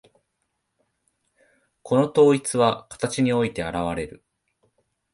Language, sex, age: Japanese, male, 19-29